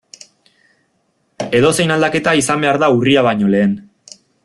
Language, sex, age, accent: Basque, male, 19-29, Erdialdekoa edo Nafarra (Gipuzkoa, Nafarroa)